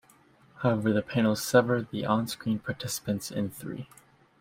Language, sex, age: English, male, 19-29